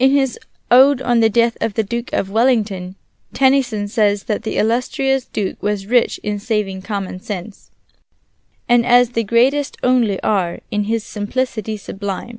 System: none